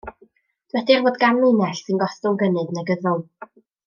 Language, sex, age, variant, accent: Welsh, female, 19-29, North-Eastern Welsh, Y Deyrnas Unedig Cymraeg